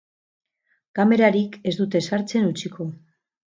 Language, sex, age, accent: Basque, female, 50-59, Mendebalekoa (Araba, Bizkaia, Gipuzkoako mendebaleko herri batzuk)